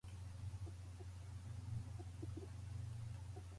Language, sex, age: English, female, 30-39